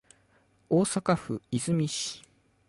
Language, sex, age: Japanese, male, 19-29